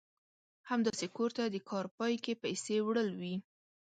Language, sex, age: Pashto, female, 19-29